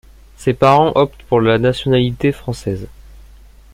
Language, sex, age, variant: French, male, under 19, Français de métropole